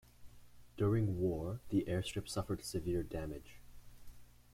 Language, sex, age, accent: English, male, under 19, Canadian English